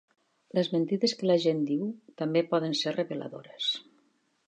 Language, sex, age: Catalan, female, 60-69